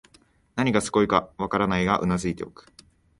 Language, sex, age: Japanese, male, 19-29